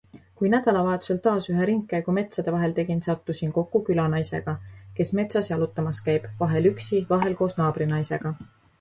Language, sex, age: Estonian, female, 30-39